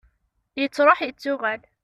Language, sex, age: Kabyle, female, 19-29